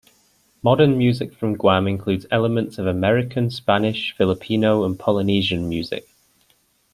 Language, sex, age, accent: English, male, 19-29, England English